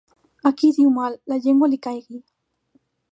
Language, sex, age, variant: Catalan, female, under 19, Alacantí